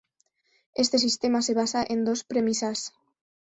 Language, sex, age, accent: Spanish, female, 19-29, España: Centro-Sur peninsular (Madrid, Toledo, Castilla-La Mancha)